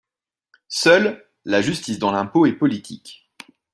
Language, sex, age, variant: French, male, 30-39, Français de métropole